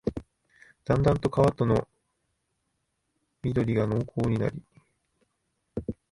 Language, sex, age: Japanese, male, 19-29